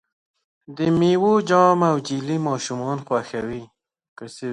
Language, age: Pashto, 30-39